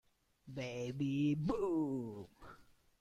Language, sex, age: Italian, male, 19-29